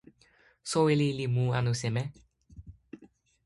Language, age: Toki Pona, under 19